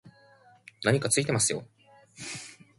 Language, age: Japanese, 19-29